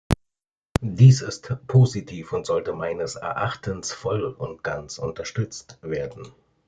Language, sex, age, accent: German, male, 40-49, Deutschland Deutsch